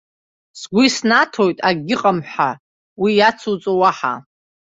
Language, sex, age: Abkhazian, female, 30-39